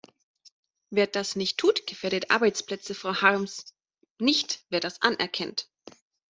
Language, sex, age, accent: German, female, 30-39, Deutschland Deutsch